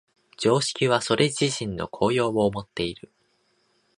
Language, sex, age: Japanese, male, 19-29